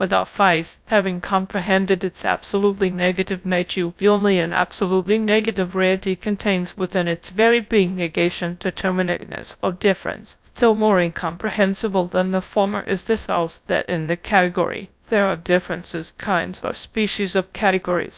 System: TTS, GradTTS